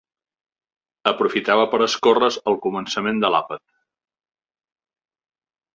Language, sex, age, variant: Catalan, male, 60-69, Central